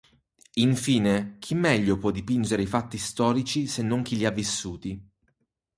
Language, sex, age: Italian, male, 30-39